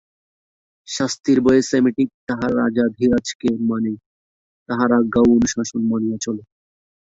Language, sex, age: Bengali, male, 19-29